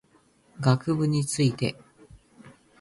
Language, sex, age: Japanese, male, 19-29